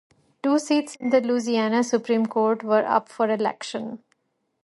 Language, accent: English, Canadian English